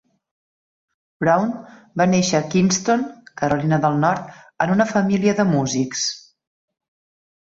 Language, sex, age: Catalan, female, 40-49